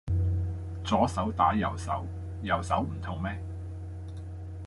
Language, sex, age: Cantonese, male, 30-39